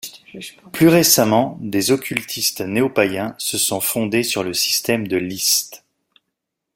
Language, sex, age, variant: French, male, 40-49, Français de métropole